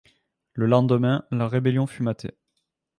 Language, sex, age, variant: French, male, 19-29, Français de métropole